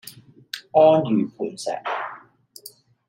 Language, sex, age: Cantonese, male, 19-29